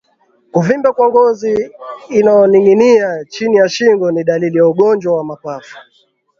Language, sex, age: Swahili, male, 19-29